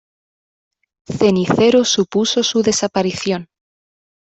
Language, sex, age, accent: Spanish, female, 19-29, España: Norte peninsular (Asturias, Castilla y León, Cantabria, País Vasco, Navarra, Aragón, La Rioja, Guadalajara, Cuenca)